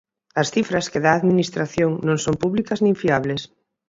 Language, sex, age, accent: Galician, female, 40-49, Central (gheada)